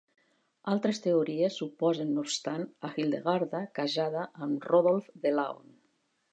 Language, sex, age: Catalan, female, 60-69